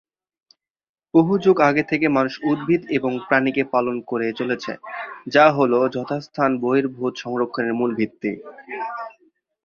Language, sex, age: Bengali, male, 19-29